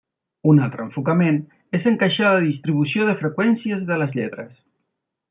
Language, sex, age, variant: Catalan, male, 40-49, Central